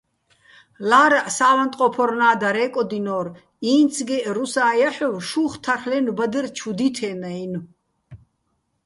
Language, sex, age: Bats, female, 30-39